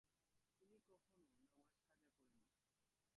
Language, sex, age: Bengali, male, under 19